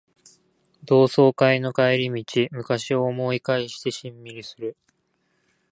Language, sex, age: Japanese, male, 19-29